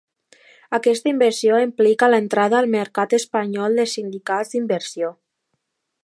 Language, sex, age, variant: Catalan, female, under 19, Alacantí